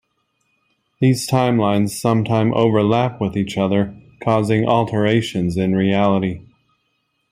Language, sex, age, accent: English, male, 30-39, United States English